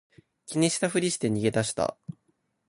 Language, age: Japanese, under 19